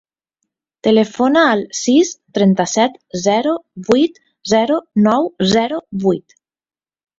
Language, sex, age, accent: Catalan, female, 30-39, valencià